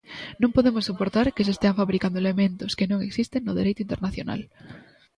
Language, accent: Galician, Normativo (estándar)